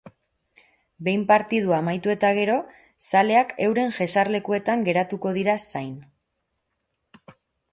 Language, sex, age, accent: Basque, female, 30-39, Erdialdekoa edo Nafarra (Gipuzkoa, Nafarroa)